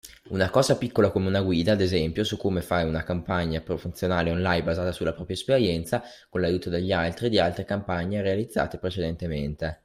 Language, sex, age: Italian, male, under 19